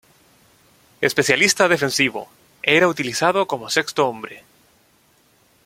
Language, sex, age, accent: Spanish, male, 19-29, Chileno: Chile, Cuyo